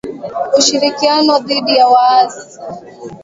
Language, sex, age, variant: Swahili, female, 19-29, Kiswahili Sanifu (EA)